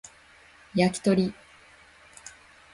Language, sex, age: Japanese, female, 19-29